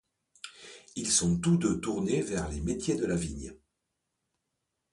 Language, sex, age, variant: French, male, 50-59, Français de métropole